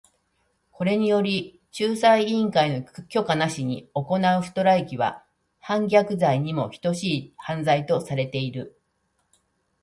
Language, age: Japanese, 60-69